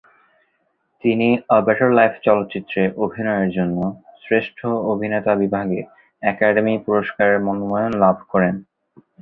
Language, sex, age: Bengali, male, 19-29